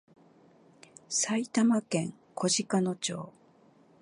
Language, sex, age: Japanese, female, 50-59